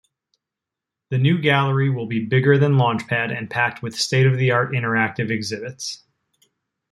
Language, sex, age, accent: English, male, 40-49, United States English